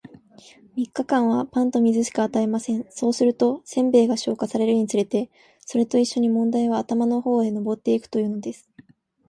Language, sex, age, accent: Japanese, female, under 19, 標準語